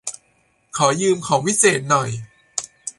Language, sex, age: Thai, male, 30-39